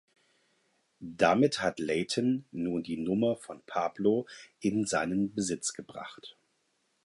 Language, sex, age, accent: German, male, 40-49, Deutschland Deutsch